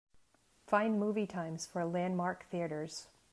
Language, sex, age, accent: English, female, 40-49, United States English